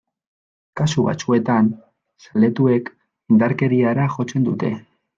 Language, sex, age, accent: Basque, male, 19-29, Mendebalekoa (Araba, Bizkaia, Gipuzkoako mendebaleko herri batzuk)